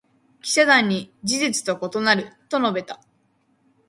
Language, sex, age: Japanese, female, under 19